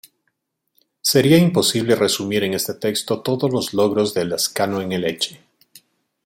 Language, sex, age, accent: Spanish, male, 40-49, Andino-Pacífico: Colombia, Perú, Ecuador, oeste de Bolivia y Venezuela andina